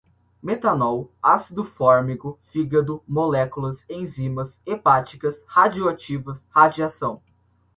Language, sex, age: Portuguese, male, under 19